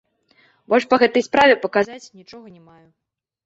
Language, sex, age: Belarusian, female, 30-39